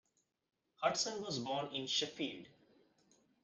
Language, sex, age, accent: English, male, 19-29, India and South Asia (India, Pakistan, Sri Lanka)